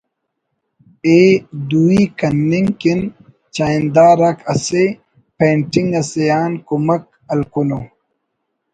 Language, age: Brahui, 30-39